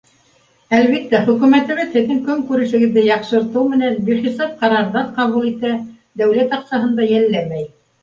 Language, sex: Bashkir, female